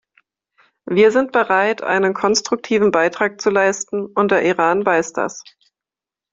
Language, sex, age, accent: German, female, 19-29, Deutschland Deutsch